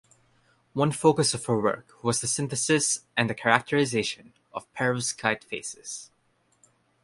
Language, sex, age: English, male, 19-29